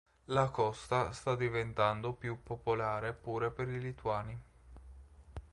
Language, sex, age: Italian, male, 30-39